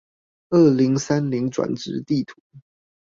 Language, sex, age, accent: Chinese, male, under 19, 出生地：新北市